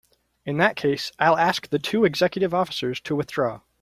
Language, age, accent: English, 19-29, United States English